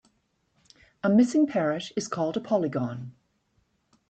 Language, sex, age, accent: English, female, 60-69, Canadian English